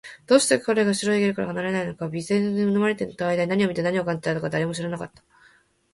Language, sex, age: Japanese, female, 19-29